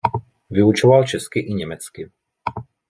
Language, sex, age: Czech, male, 30-39